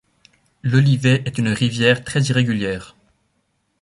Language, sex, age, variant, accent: French, male, 19-29, Français d'Europe, Français de Suisse